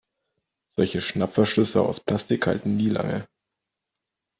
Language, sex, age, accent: German, male, 30-39, Deutschland Deutsch